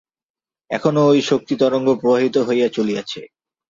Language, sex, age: Bengali, male, 19-29